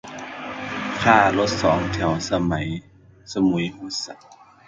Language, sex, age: Thai, male, 19-29